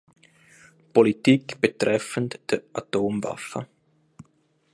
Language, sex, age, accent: German, male, 30-39, Schweizerdeutsch